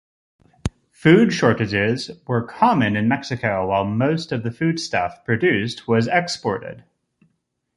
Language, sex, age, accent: English, male, 30-39, United States English